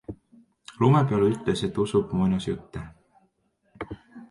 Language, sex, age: Estonian, male, 19-29